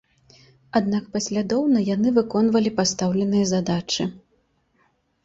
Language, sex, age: Belarusian, female, 19-29